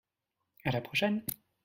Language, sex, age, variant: French, male, 19-29, Français de métropole